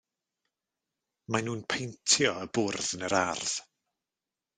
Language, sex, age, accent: Welsh, male, 30-39, Y Deyrnas Unedig Cymraeg